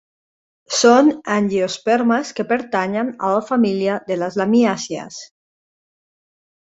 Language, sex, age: Catalan, female, 40-49